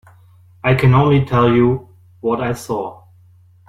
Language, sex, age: English, male, 30-39